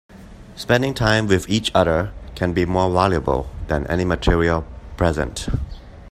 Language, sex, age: English, male, 19-29